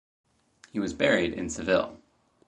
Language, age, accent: English, 30-39, United States English